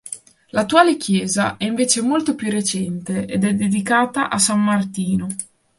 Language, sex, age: Italian, female, 19-29